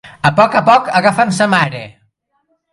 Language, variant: Catalan, Central